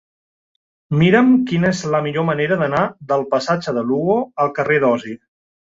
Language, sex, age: Catalan, male, 50-59